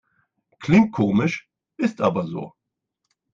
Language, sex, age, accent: German, male, 30-39, Deutschland Deutsch